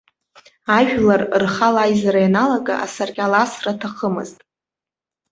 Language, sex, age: Abkhazian, female, 19-29